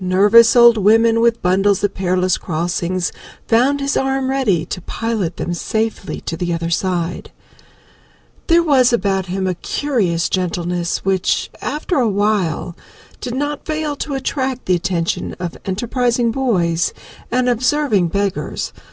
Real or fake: real